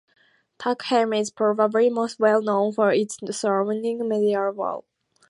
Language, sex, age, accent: English, female, under 19, England English